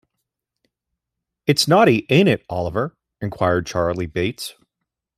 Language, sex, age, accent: English, male, 40-49, United States English